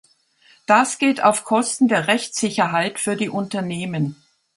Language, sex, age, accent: German, female, 70-79, Deutschland Deutsch